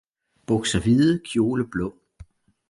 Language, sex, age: Danish, male, 40-49